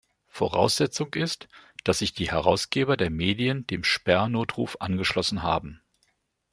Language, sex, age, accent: German, male, 50-59, Deutschland Deutsch